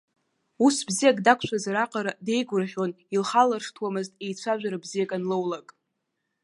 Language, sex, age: Abkhazian, female, 19-29